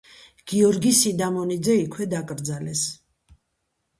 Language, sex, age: Georgian, female, 50-59